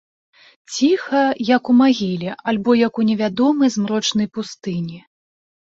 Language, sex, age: Belarusian, female, 30-39